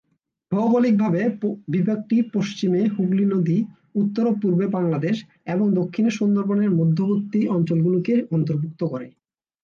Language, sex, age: Bengali, male, 19-29